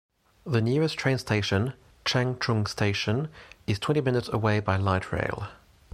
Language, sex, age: English, male, 19-29